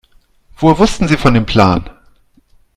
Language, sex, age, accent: German, male, 40-49, Deutschland Deutsch